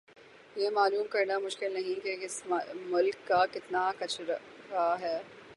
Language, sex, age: Urdu, female, 19-29